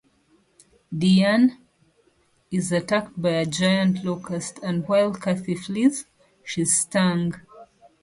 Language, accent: English, Southern African (South Africa, Zimbabwe, Namibia)